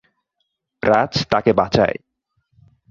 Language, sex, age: Bengali, male, 19-29